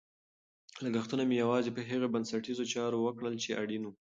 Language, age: Pashto, 19-29